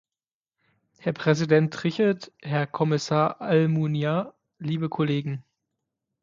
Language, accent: German, Deutschland Deutsch